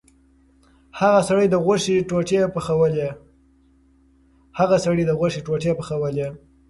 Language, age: Pashto, under 19